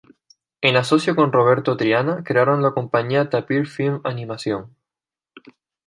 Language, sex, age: Spanish, female, 19-29